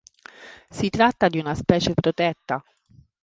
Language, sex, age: Italian, female, 40-49